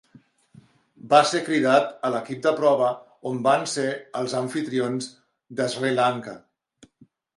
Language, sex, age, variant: Catalan, male, 50-59, Central